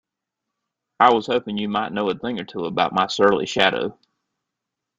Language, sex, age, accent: English, male, 40-49, United States English